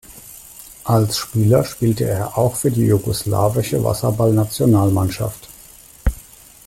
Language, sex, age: German, male, 40-49